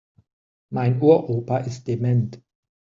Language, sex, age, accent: German, male, 40-49, Deutschland Deutsch